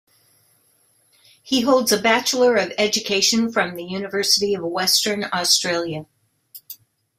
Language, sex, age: English, female, 60-69